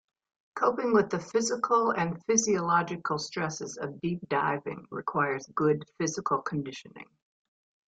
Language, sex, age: English, female, 70-79